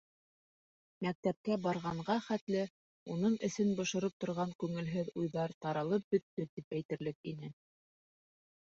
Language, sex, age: Bashkir, female, 30-39